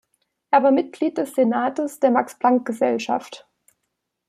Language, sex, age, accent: German, female, 19-29, Deutschland Deutsch